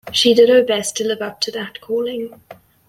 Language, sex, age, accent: English, female, 19-29, Southern African (South Africa, Zimbabwe, Namibia)